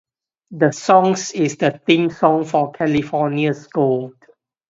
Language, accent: English, Singaporean English